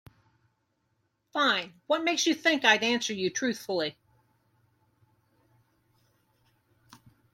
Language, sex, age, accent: English, female, 60-69, United States English